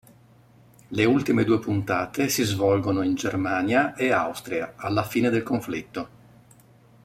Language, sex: Italian, male